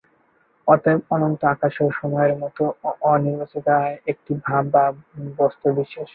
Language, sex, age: Bengali, male, under 19